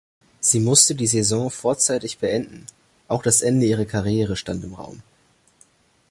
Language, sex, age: German, male, under 19